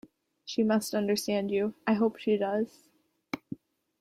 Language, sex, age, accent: English, female, under 19, United States English